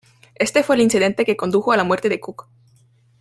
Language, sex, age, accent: Spanish, female, 19-29, México